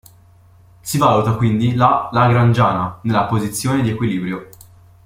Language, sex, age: Italian, male, 19-29